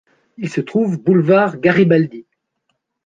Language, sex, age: French, male, 60-69